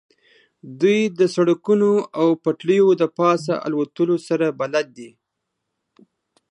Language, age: Pashto, 40-49